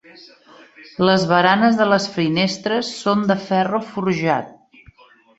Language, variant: Catalan, Central